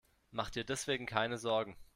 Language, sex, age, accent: German, male, 19-29, Deutschland Deutsch